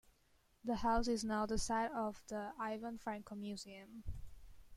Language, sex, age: English, female, under 19